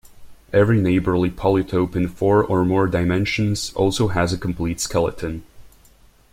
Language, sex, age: English, male, 19-29